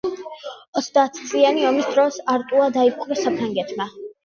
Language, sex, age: Georgian, female, under 19